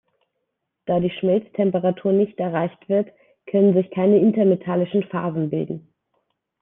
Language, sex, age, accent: German, female, 30-39, Deutschland Deutsch